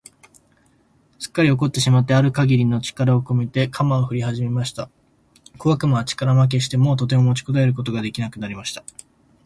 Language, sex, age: Japanese, male, 19-29